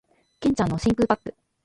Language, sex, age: Japanese, female, 40-49